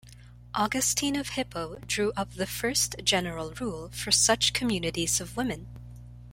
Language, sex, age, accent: English, female, 19-29, Filipino